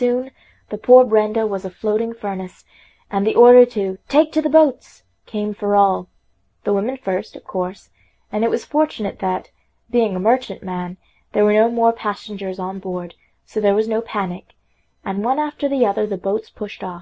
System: none